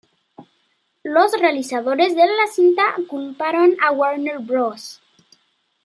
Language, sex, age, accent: Spanish, female, 19-29, México